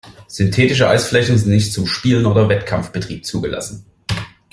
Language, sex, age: German, male, 30-39